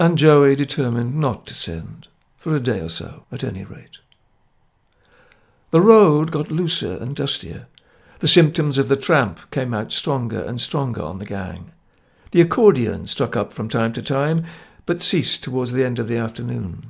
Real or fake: real